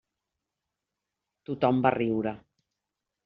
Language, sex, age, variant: Catalan, female, 40-49, Central